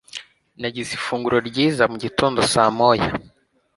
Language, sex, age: Kinyarwanda, male, under 19